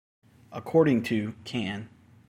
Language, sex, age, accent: English, male, 30-39, United States English